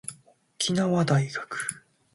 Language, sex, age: Japanese, male, 19-29